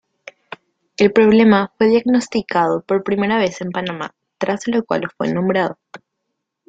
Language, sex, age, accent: Spanish, female, 19-29, Rioplatense: Argentina, Uruguay, este de Bolivia, Paraguay